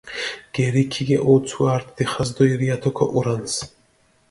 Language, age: Mingrelian, 30-39